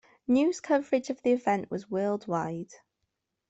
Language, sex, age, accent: English, female, 19-29, Welsh English